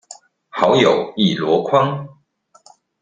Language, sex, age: Chinese, male, 40-49